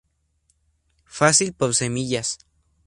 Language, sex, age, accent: Spanish, male, 19-29, México